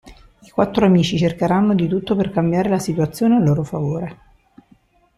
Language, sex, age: Italian, female, 50-59